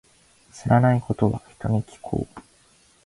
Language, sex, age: Japanese, male, 19-29